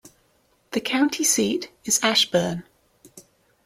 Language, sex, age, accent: English, female, 30-39, England English